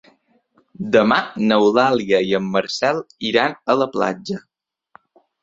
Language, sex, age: Catalan, male, under 19